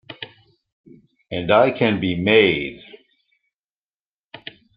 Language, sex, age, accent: English, male, 60-69, Canadian English